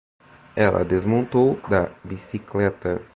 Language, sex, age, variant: Portuguese, male, 19-29, Portuguese (Brasil)